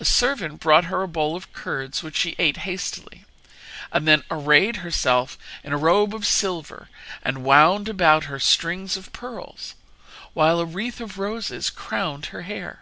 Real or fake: real